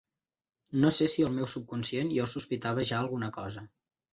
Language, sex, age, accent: Catalan, male, 19-29, Camp de Tarragona